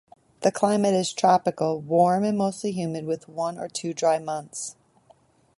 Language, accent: English, United States English